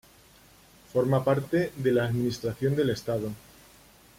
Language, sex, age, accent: Spanish, male, 40-49, España: Centro-Sur peninsular (Madrid, Toledo, Castilla-La Mancha)